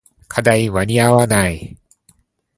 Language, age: Japanese, 19-29